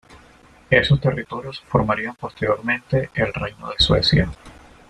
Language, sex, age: Spanish, male, 30-39